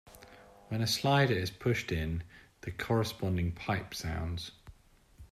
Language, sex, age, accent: English, male, 30-39, England English